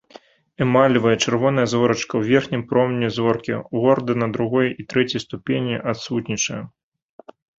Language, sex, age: Belarusian, male, 30-39